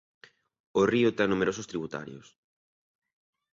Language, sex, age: Galician, male, 30-39